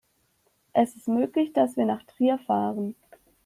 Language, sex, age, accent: German, female, 19-29, Deutschland Deutsch